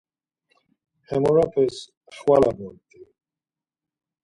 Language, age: Laz, 60-69